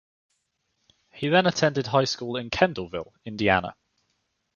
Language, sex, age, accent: English, male, 19-29, England English